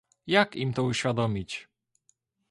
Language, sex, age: Polish, male, 19-29